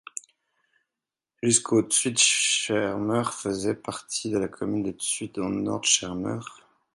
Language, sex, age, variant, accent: French, male, 30-39, Français d'Europe, Français de Suisse